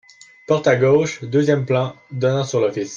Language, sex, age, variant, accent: French, male, 19-29, Français d'Amérique du Nord, Français du Canada